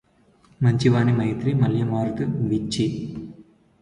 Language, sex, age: Telugu, male, under 19